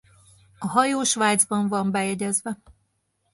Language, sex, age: Hungarian, female, 40-49